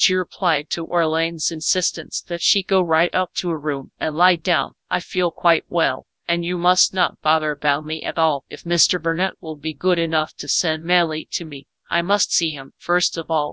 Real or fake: fake